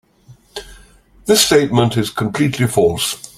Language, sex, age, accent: English, male, 70-79, England English